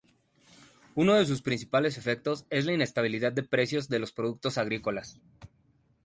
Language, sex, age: Spanish, male, 30-39